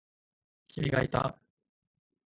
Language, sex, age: Japanese, male, 19-29